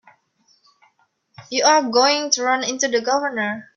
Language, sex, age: English, female, under 19